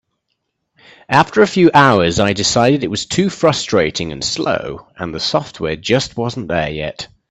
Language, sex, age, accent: English, male, 30-39, England English